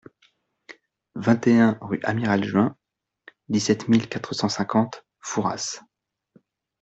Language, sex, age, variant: French, male, 30-39, Français de métropole